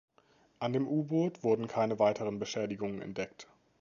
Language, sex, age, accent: German, male, 30-39, Deutschland Deutsch